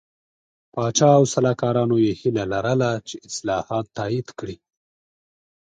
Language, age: Pashto, 30-39